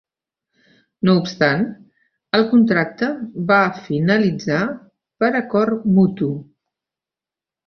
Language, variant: Catalan, Central